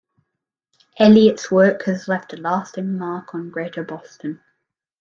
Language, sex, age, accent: English, male, under 19, Australian English